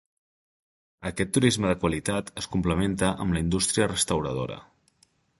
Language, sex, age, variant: Catalan, male, 19-29, Central